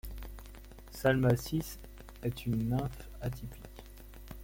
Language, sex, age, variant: French, male, 19-29, Français de métropole